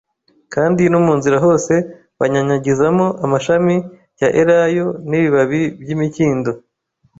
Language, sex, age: Kinyarwanda, male, 19-29